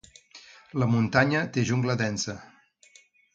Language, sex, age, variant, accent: Catalan, male, 50-59, Central, central